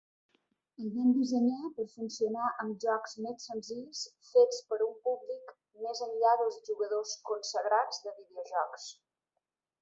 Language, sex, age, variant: Catalan, female, 40-49, Balear